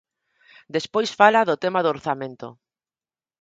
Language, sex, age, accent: Galician, female, 40-49, Normativo (estándar)